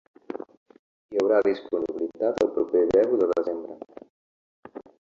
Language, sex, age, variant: Catalan, male, 50-59, Central